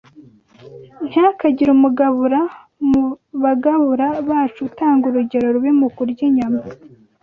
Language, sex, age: Kinyarwanda, female, 19-29